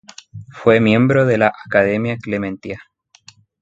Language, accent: Spanish, Chileno: Chile, Cuyo